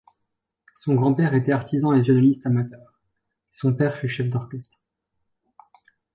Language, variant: French, Français de métropole